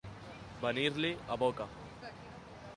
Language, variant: Catalan, Septentrional